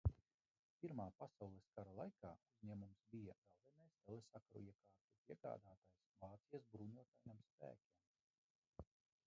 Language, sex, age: Latvian, male, 40-49